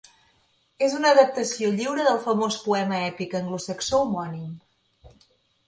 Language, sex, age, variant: Catalan, female, 30-39, Central